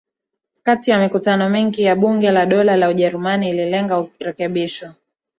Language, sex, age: Swahili, female, 19-29